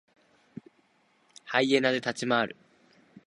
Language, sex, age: Japanese, female, 19-29